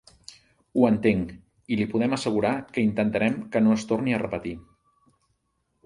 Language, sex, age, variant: Catalan, male, 50-59, Central